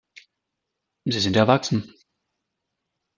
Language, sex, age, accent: German, male, 30-39, Deutschland Deutsch